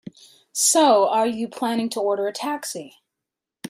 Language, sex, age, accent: English, female, 30-39, United States English